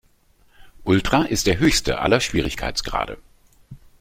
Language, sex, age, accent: German, male, 50-59, Deutschland Deutsch